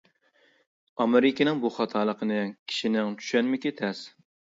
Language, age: Uyghur, 30-39